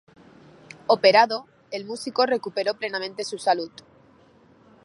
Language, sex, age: Spanish, female, 30-39